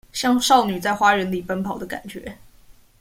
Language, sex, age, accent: Chinese, female, 19-29, 出生地：臺北市